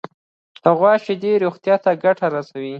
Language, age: Pashto, under 19